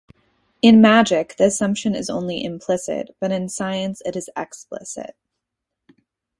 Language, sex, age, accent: English, female, 19-29, United States English